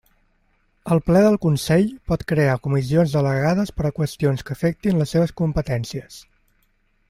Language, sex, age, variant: Catalan, male, 19-29, Central